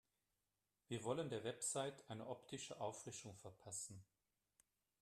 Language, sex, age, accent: German, male, 50-59, Deutschland Deutsch